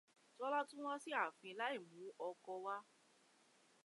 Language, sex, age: Yoruba, female, 19-29